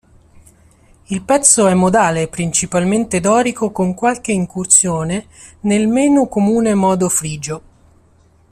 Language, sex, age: Italian, male, 30-39